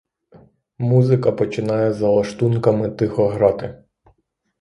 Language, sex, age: Ukrainian, male, 30-39